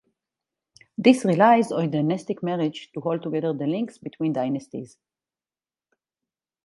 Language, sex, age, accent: English, female, 40-49, Israeli